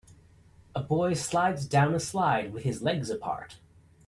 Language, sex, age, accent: English, male, 30-39, United States English